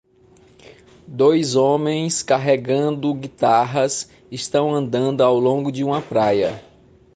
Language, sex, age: Portuguese, male, 40-49